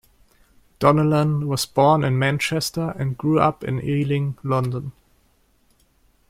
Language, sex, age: English, male, 19-29